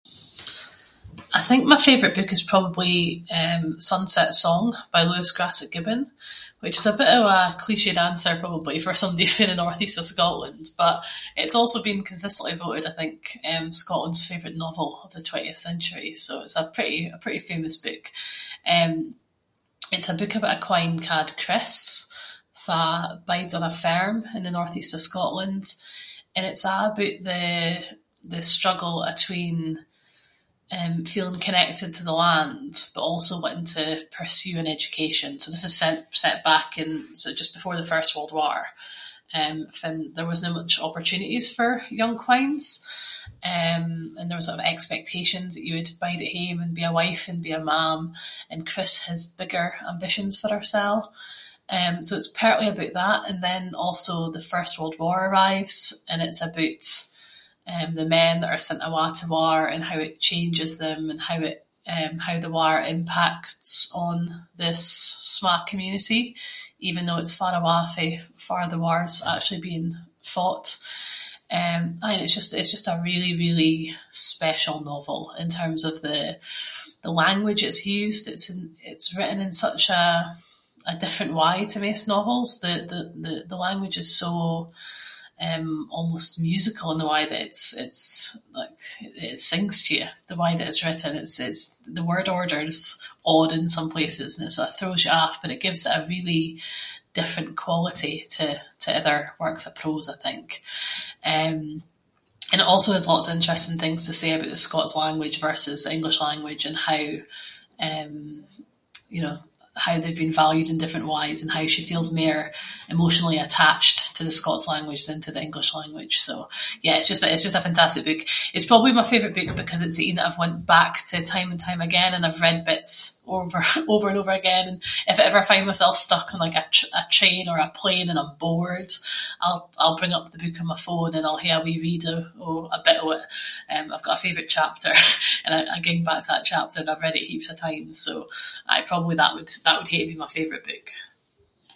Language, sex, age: Scots, female, 30-39